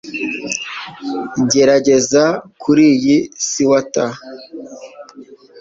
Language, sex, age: Kinyarwanda, male, 40-49